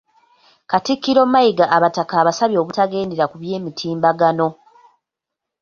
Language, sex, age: Ganda, female, 19-29